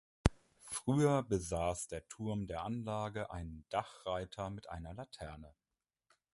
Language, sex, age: German, male, 30-39